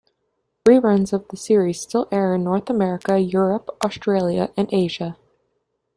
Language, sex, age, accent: English, female, 19-29, United States English